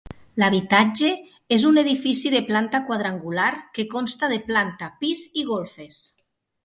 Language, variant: Catalan, Nord-Occidental